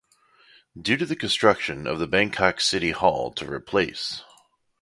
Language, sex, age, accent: English, male, 19-29, United States English